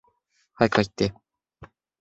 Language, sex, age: Japanese, male, 19-29